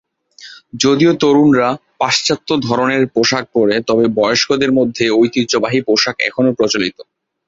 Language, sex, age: Bengali, male, 19-29